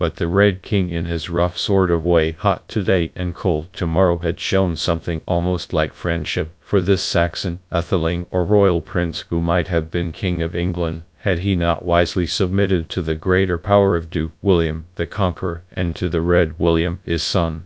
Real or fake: fake